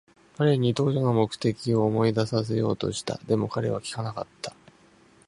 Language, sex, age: Japanese, male, 19-29